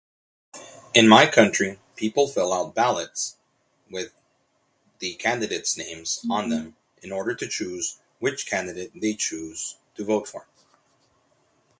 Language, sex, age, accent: English, male, 40-49, United States English